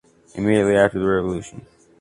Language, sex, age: English, male, 30-39